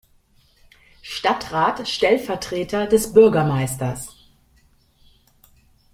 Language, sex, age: German, female, 50-59